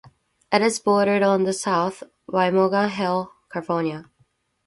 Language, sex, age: English, female, 19-29